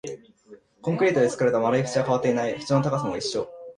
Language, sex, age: Japanese, male, 19-29